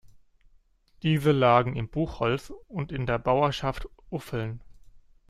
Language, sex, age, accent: German, male, 30-39, Deutschland Deutsch